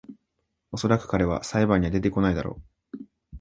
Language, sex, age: Japanese, male, 19-29